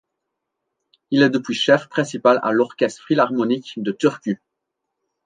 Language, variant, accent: French, Français d'Europe, Français de Belgique